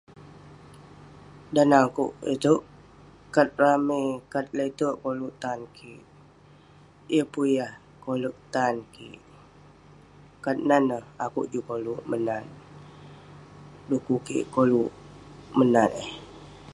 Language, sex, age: Western Penan, female, 30-39